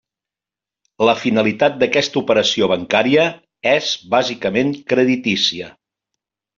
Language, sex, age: Catalan, male, 50-59